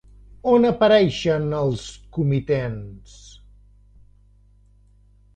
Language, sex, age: Catalan, male, 50-59